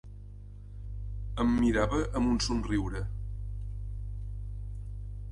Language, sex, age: Catalan, male, 60-69